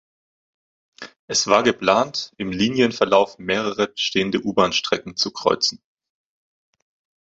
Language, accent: German, Deutschland Deutsch